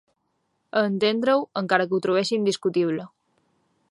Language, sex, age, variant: Catalan, female, 19-29, Balear